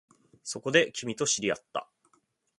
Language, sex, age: Japanese, male, 30-39